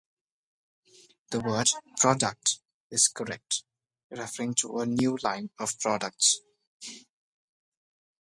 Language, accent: English, India and South Asia (India, Pakistan, Sri Lanka)